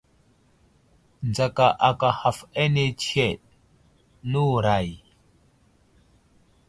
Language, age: Wuzlam, 19-29